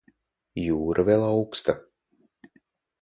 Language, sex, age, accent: Latvian, male, under 19, Vidus dialekts